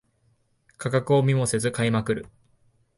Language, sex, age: Japanese, male, 19-29